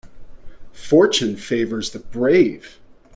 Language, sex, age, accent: English, male, 40-49, United States English